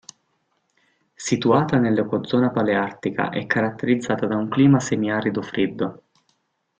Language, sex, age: Italian, male, 19-29